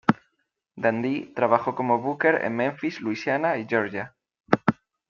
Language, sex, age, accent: Spanish, male, 19-29, España: Norte peninsular (Asturias, Castilla y León, Cantabria, País Vasco, Navarra, Aragón, La Rioja, Guadalajara, Cuenca)